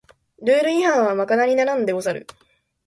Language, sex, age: Japanese, female, 19-29